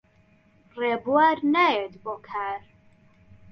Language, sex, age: Central Kurdish, male, 40-49